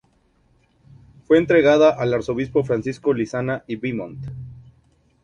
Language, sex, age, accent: Spanish, male, 19-29, México